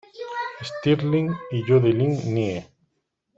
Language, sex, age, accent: Spanish, male, 40-49, España: Sur peninsular (Andalucia, Extremadura, Murcia)